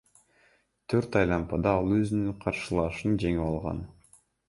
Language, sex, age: Kyrgyz, male, under 19